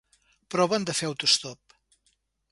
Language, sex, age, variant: Catalan, male, 60-69, Septentrional